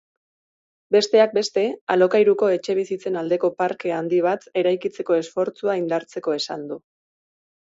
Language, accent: Basque, Erdialdekoa edo Nafarra (Gipuzkoa, Nafarroa)